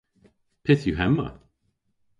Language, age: Cornish, 50-59